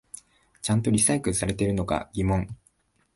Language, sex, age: Japanese, male, 19-29